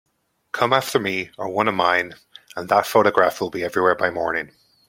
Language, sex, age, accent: English, male, 19-29, Irish English